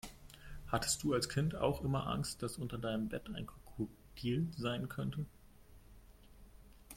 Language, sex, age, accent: German, male, 19-29, Deutschland Deutsch